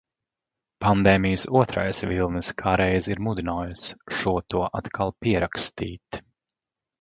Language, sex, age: Latvian, male, 40-49